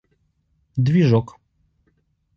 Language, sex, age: Russian, male, 30-39